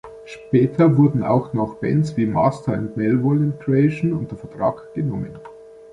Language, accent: German, Deutschland Deutsch